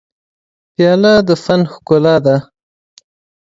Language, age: Pashto, 19-29